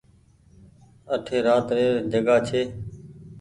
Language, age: Goaria, 19-29